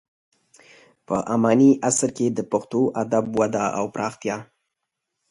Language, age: Pashto, 19-29